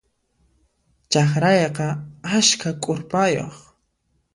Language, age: Puno Quechua, 19-29